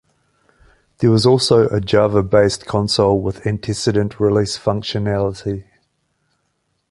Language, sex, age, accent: English, male, 40-49, New Zealand English